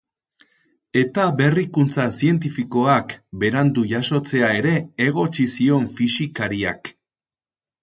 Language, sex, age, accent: Basque, male, 60-69, Erdialdekoa edo Nafarra (Gipuzkoa, Nafarroa)